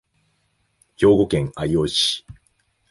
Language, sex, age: Japanese, male, 19-29